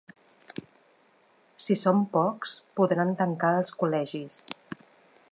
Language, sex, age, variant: Catalan, female, 50-59, Central